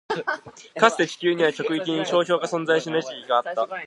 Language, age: Japanese, 19-29